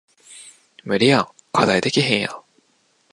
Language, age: Japanese, 19-29